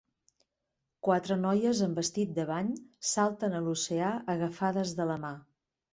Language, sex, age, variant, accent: Catalan, female, 50-59, Central, central